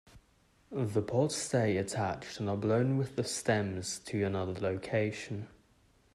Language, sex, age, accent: English, male, under 19, England English